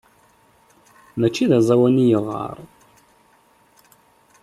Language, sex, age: Kabyle, male, 30-39